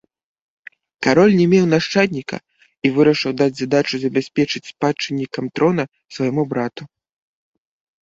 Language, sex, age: Belarusian, male, 30-39